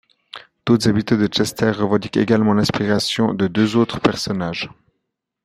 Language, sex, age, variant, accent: French, male, 30-39, Français d'Europe, Français de Suisse